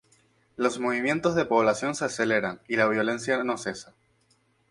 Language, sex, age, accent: Spanish, male, 19-29, España: Islas Canarias